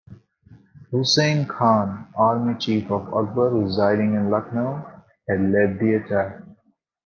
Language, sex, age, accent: English, male, 19-29, India and South Asia (India, Pakistan, Sri Lanka)